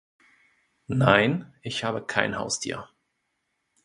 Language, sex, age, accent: German, male, 40-49, Deutschland Deutsch